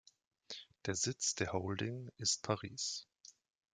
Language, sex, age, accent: German, male, 30-39, Deutschland Deutsch